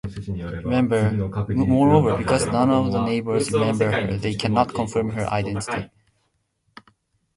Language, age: English, under 19